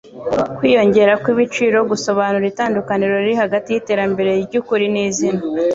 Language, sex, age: Kinyarwanda, female, 30-39